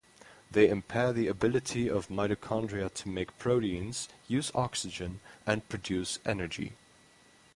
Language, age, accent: English, 19-29, United States English; England English